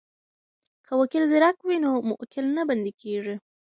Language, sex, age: Pashto, female, 19-29